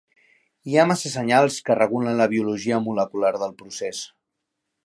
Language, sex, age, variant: Catalan, male, 30-39, Central